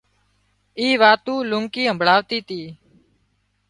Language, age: Wadiyara Koli, 19-29